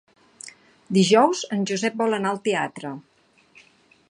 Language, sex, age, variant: Catalan, female, 50-59, Central